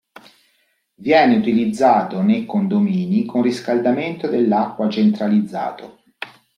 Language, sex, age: Italian, male, 40-49